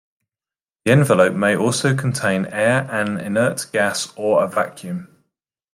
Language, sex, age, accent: English, male, 40-49, England English